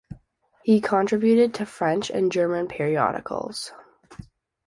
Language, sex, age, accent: English, female, 19-29, United States English